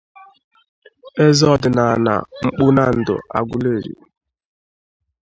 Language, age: Igbo, 30-39